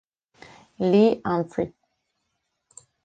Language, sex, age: Italian, female, 19-29